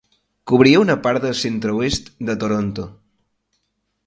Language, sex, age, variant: Catalan, male, 19-29, Central